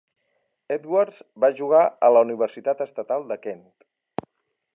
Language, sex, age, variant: Catalan, male, 50-59, Central